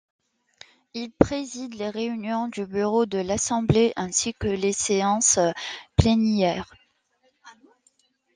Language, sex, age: French, female, 19-29